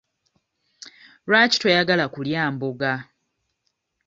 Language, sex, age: Ganda, female, 30-39